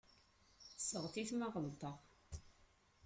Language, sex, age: Kabyle, female, 80-89